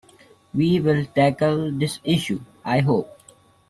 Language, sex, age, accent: English, male, under 19, India and South Asia (India, Pakistan, Sri Lanka)